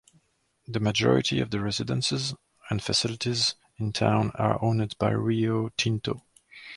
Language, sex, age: English, male, 30-39